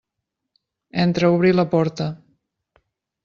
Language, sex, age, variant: Catalan, female, 50-59, Central